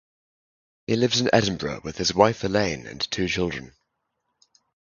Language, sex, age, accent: English, male, 19-29, England English